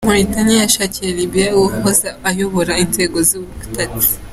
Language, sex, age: Kinyarwanda, female, under 19